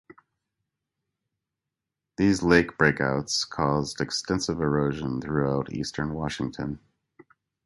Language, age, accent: English, 40-49, United States English